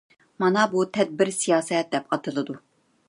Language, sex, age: Uyghur, female, 30-39